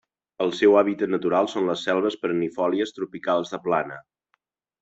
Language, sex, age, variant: Catalan, male, 40-49, Central